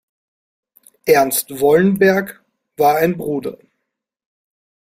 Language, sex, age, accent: German, male, 30-39, Österreichisches Deutsch